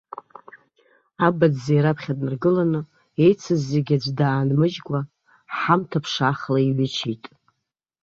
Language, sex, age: Abkhazian, female, 30-39